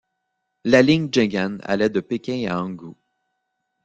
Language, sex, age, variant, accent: French, male, 40-49, Français d'Amérique du Nord, Français du Canada